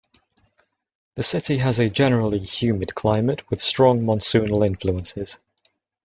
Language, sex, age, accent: English, male, under 19, England English